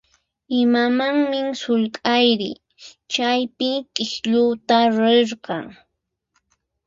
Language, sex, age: Puno Quechua, female, 30-39